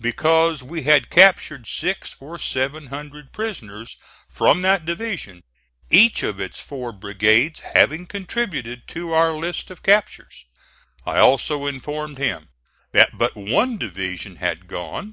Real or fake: real